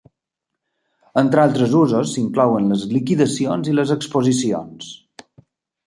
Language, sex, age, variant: Catalan, male, 40-49, Balear